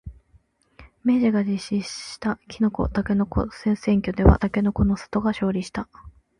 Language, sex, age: Japanese, female, 19-29